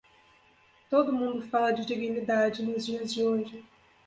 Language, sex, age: Portuguese, female, 30-39